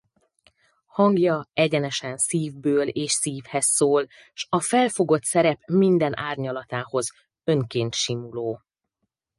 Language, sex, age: Hungarian, female, 40-49